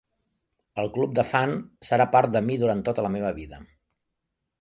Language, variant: Catalan, Central